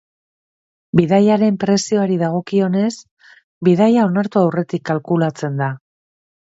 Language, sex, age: Basque, female, 40-49